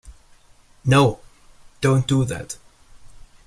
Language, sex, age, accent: English, male, under 19, United States English